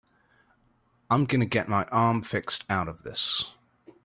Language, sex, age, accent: English, male, 19-29, England English